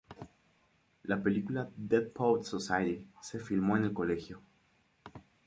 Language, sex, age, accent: Spanish, male, 19-29, América central